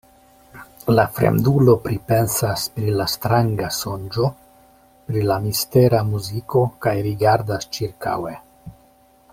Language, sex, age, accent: Esperanto, male, 50-59, Internacia